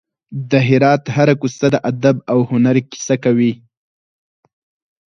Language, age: Pashto, 19-29